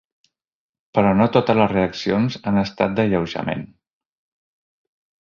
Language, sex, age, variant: Catalan, male, 60-69, Central